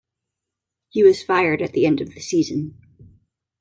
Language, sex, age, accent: English, female, 30-39, United States English